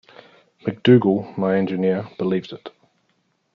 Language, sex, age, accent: English, male, 30-39, Australian English